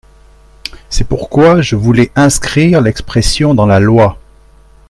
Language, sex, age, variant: French, male, 60-69, Français de métropole